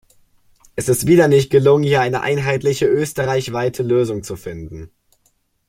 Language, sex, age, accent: German, male, under 19, Deutschland Deutsch